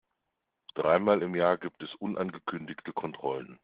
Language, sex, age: German, male, 40-49